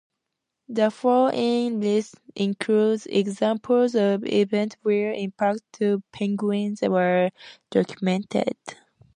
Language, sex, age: English, female, 19-29